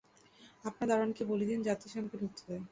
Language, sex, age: Bengali, female, 19-29